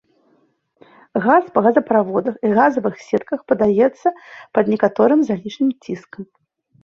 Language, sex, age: Belarusian, female, 30-39